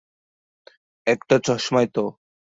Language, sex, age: Bengali, male, 19-29